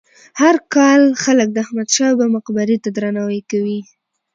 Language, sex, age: Pashto, female, 19-29